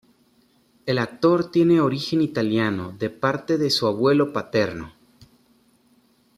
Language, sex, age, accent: Spanish, male, 19-29, México